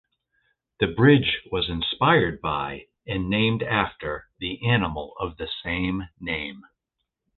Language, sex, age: English, male, 50-59